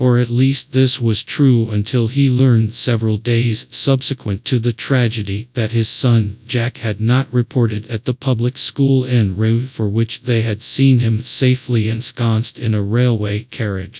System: TTS, FastPitch